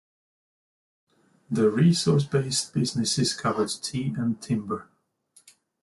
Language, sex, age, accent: English, male, 30-39, England English